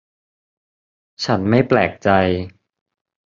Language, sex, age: Thai, male, 19-29